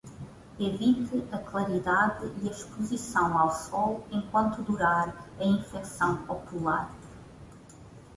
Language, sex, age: Portuguese, female, 30-39